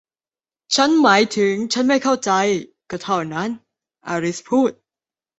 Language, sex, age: Thai, female, under 19